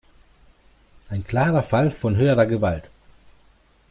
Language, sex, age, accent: German, male, 40-49, Deutschland Deutsch